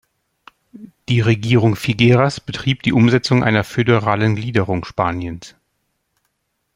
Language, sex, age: German, male, 40-49